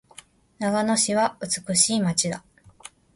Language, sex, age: Japanese, female, 30-39